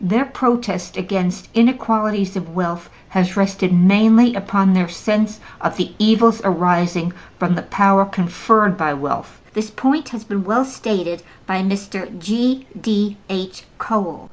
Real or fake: real